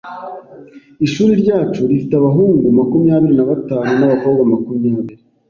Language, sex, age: Kinyarwanda, male, 30-39